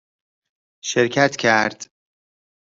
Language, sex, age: Persian, male, 30-39